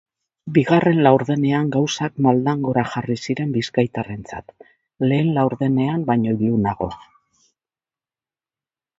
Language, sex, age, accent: Basque, female, 60-69, Mendebalekoa (Araba, Bizkaia, Gipuzkoako mendebaleko herri batzuk)